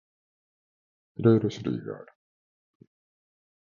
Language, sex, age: Japanese, male, 50-59